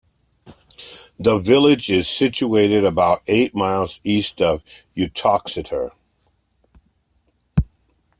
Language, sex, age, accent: English, male, 60-69, United States English